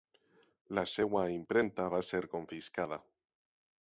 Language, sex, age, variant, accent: Catalan, male, 30-39, Valencià meridional, central; valencià